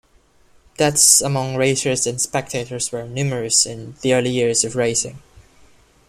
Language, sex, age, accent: English, male, 19-29, Filipino